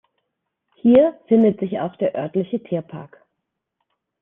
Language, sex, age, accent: German, female, 30-39, Deutschland Deutsch